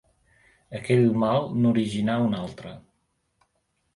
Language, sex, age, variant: Catalan, male, 50-59, Central